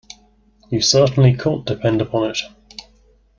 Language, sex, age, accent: English, male, 30-39, England English